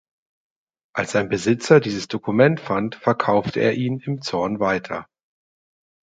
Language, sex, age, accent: German, male, 40-49, Deutschland Deutsch